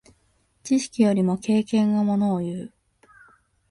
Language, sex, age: Japanese, female, 19-29